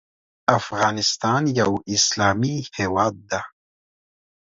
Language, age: Pashto, 40-49